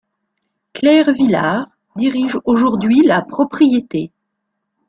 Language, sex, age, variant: French, female, 50-59, Français de métropole